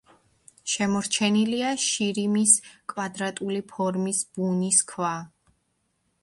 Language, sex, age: Georgian, female, 19-29